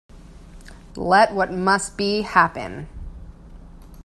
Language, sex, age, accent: English, female, 30-39, United States English